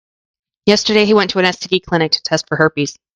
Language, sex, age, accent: English, female, 19-29, United States English